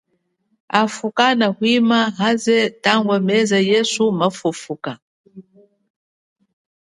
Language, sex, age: Chokwe, female, 40-49